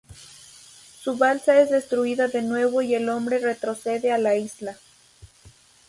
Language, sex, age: Spanish, female, under 19